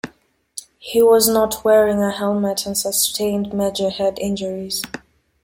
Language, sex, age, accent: English, female, 19-29, England English